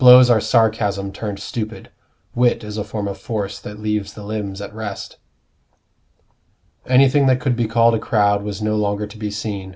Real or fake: real